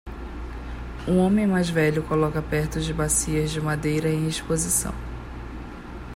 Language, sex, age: Portuguese, female, 30-39